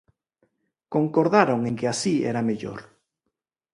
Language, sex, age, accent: Galician, male, 40-49, Normativo (estándar)